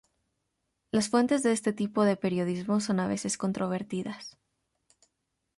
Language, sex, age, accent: Spanish, female, under 19, América central